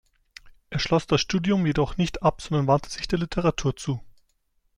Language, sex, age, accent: German, male, 19-29, Deutschland Deutsch